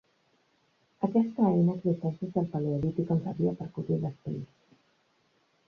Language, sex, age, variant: Catalan, female, 40-49, Central